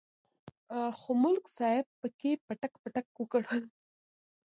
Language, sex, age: Pashto, female, under 19